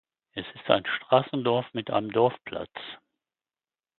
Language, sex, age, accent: German, male, 60-69, Deutschland Deutsch